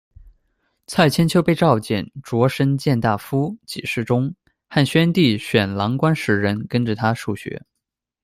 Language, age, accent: Chinese, 19-29, 出生地：四川省